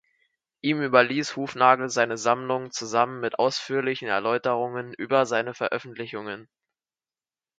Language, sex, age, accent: German, male, under 19, Deutschland Deutsch